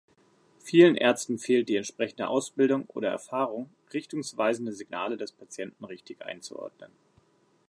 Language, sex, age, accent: German, male, 30-39, Deutschland Deutsch